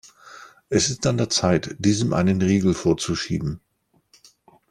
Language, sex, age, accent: German, male, 60-69, Deutschland Deutsch